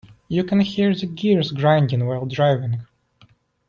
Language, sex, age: English, male, 19-29